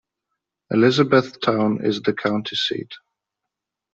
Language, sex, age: English, male, 30-39